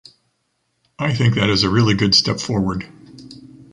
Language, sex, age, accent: English, male, 50-59, United States English